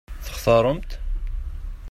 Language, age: Kabyle, 30-39